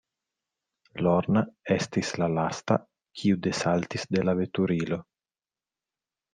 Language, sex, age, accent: Esperanto, male, 30-39, Internacia